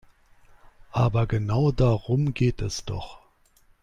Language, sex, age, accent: German, male, 30-39, Deutschland Deutsch